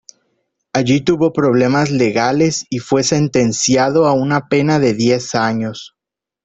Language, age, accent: Spanish, 30-39, México